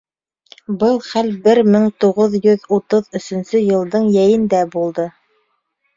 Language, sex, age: Bashkir, female, 30-39